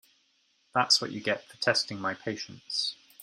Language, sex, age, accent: English, male, 30-39, England English